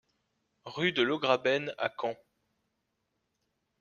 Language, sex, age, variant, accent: French, male, 19-29, Français d'Europe, Français de Suisse